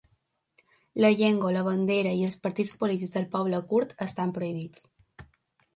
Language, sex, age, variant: Catalan, female, under 19, Balear